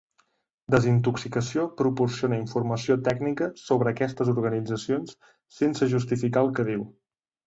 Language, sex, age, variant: Catalan, male, 19-29, Central